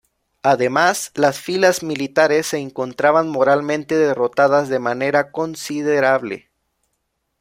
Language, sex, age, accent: Spanish, male, 19-29, México